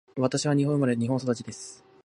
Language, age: Japanese, 19-29